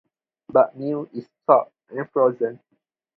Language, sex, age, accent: English, male, 19-29, Malaysian English